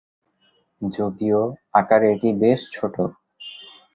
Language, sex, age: Bengali, male, 19-29